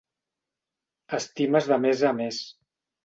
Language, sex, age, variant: Catalan, male, 50-59, Central